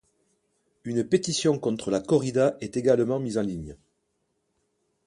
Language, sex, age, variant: French, male, 50-59, Français de métropole